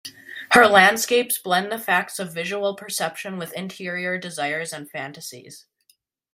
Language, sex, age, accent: English, male, under 19, United States English